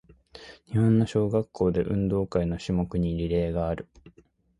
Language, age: Japanese, 19-29